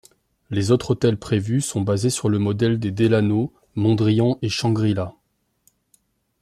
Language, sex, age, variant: French, male, 30-39, Français de métropole